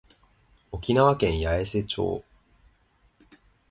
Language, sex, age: Japanese, male, under 19